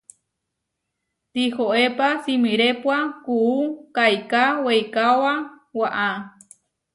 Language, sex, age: Huarijio, female, 19-29